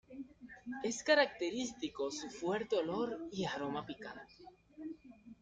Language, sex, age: Spanish, male, 19-29